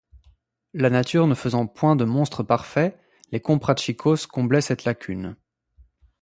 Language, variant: French, Français de métropole